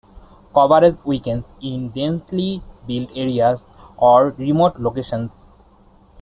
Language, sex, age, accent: English, male, 19-29, India and South Asia (India, Pakistan, Sri Lanka)